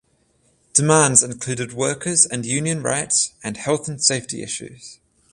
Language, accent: English, United States English; Australian English; England English; New Zealand English; Welsh English